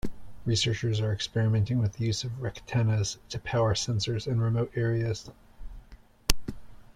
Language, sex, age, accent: English, male, 30-39, United States English